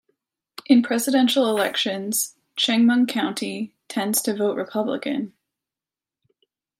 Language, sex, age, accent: English, female, 30-39, United States English